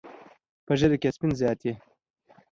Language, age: Pashto, 19-29